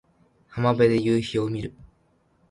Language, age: Japanese, 19-29